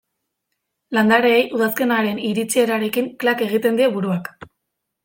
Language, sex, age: Basque, female, 19-29